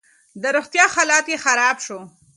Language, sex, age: Pashto, female, 19-29